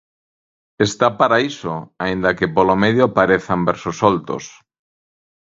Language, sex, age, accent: Galician, male, 40-49, Normativo (estándar)